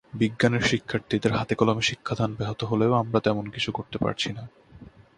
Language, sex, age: Bengali, male, 19-29